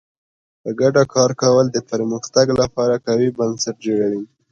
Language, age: Pashto, under 19